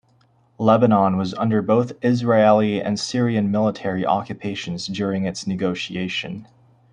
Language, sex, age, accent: English, male, 19-29, United States English